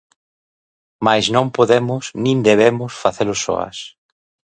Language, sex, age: Galician, male, 40-49